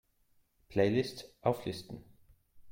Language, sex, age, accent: German, male, 19-29, Österreichisches Deutsch